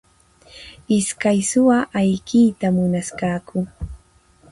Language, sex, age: Puno Quechua, female, 19-29